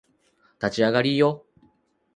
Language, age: Japanese, 30-39